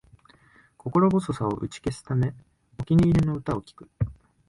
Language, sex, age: Japanese, male, 19-29